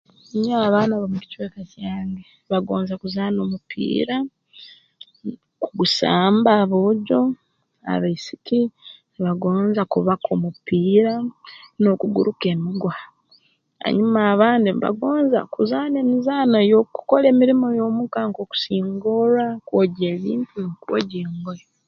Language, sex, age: Tooro, female, 30-39